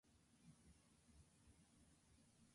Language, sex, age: English, female, 19-29